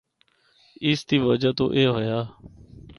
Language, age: Northern Hindko, 30-39